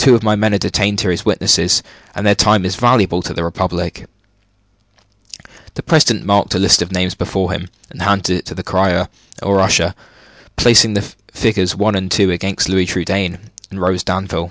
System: none